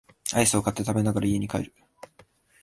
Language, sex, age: Japanese, male, 19-29